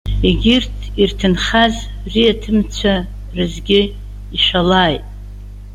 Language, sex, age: Abkhazian, female, 70-79